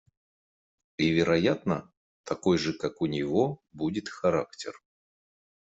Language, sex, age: Russian, male, 40-49